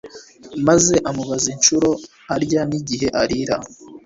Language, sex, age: Kinyarwanda, male, under 19